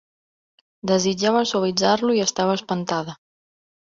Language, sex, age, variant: Catalan, female, 30-39, Central